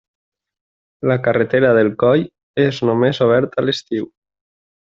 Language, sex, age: Catalan, male, 19-29